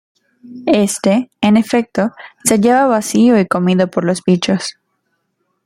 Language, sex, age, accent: Spanish, female, under 19, Andino-Pacífico: Colombia, Perú, Ecuador, oeste de Bolivia y Venezuela andina